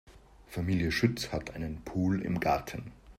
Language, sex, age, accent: German, male, 50-59, Österreichisches Deutsch